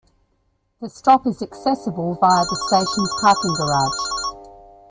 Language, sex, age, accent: English, female, 50-59, Australian English